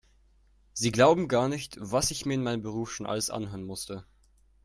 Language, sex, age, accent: German, male, under 19, Deutschland Deutsch